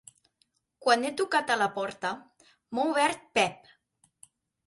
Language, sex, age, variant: Catalan, female, under 19, Central